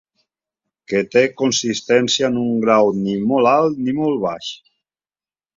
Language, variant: Catalan, Central